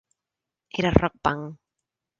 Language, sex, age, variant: Catalan, female, 40-49, Central